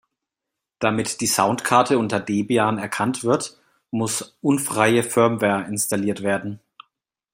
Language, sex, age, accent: German, male, 30-39, Deutschland Deutsch